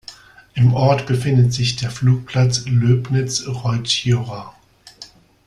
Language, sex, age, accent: German, male, 50-59, Deutschland Deutsch